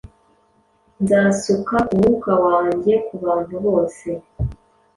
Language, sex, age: Kinyarwanda, female, 30-39